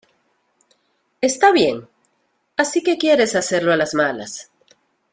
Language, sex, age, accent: Spanish, female, 40-49, América central